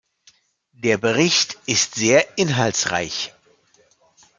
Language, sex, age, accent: German, male, 50-59, Deutschland Deutsch